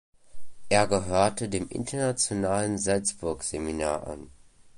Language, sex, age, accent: German, male, under 19, Deutschland Deutsch